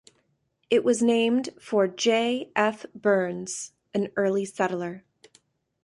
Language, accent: English, United States English